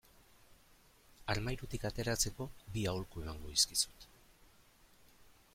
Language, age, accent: Basque, 50-59, Erdialdekoa edo Nafarra (Gipuzkoa, Nafarroa)